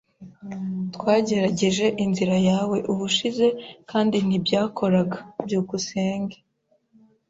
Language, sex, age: Kinyarwanda, female, 19-29